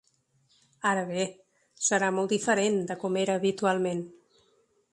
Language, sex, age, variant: Catalan, female, 40-49, Central